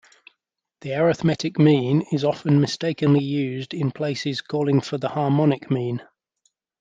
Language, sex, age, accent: English, male, 30-39, England English